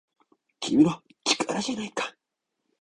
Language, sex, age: Japanese, male, 19-29